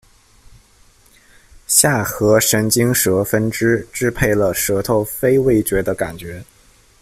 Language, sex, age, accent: Chinese, male, 19-29, 出生地：河北省